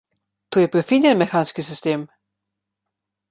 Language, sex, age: Slovenian, female, under 19